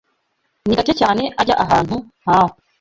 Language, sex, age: Kinyarwanda, female, 19-29